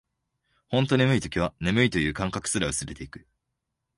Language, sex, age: Japanese, male, 19-29